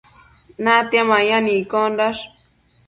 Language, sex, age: Matsés, female, under 19